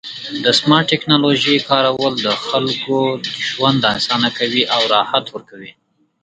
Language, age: Pashto, 19-29